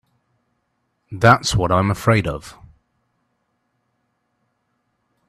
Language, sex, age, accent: English, male, 19-29, England English